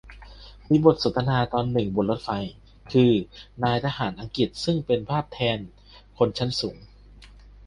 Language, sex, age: Thai, male, 19-29